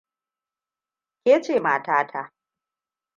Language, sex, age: Hausa, female, 30-39